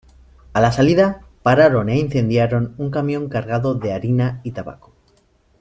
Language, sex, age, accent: Spanish, male, 30-39, España: Norte peninsular (Asturias, Castilla y León, Cantabria, País Vasco, Navarra, Aragón, La Rioja, Guadalajara, Cuenca)